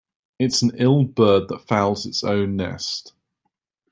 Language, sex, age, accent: English, male, 30-39, England English